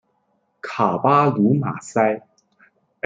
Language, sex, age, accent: Chinese, male, under 19, 出生地：黑龙江省